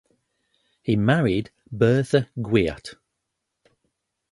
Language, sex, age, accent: English, male, 40-49, England English